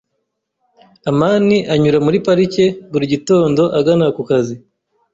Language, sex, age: Kinyarwanda, male, 30-39